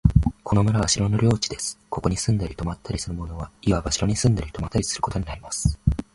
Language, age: Japanese, 19-29